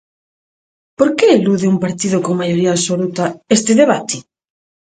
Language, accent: Galician, Central (gheada); Normativo (estándar)